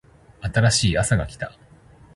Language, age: Japanese, 30-39